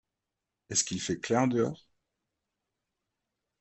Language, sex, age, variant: French, male, 19-29, Français de métropole